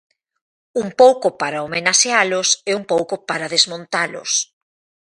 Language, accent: Galician, Normativo (estándar)